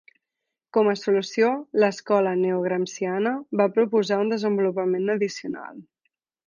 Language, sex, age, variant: Catalan, female, 19-29, Central